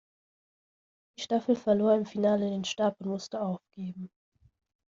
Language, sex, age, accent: German, female, 19-29, Deutschland Deutsch